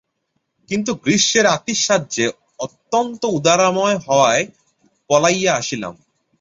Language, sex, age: Bengali, male, 19-29